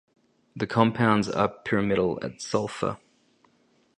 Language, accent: English, Australian English